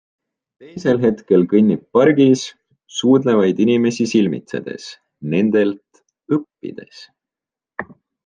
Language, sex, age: Estonian, male, 19-29